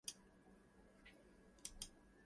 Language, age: English, 19-29